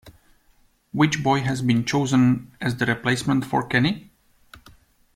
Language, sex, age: English, male, 30-39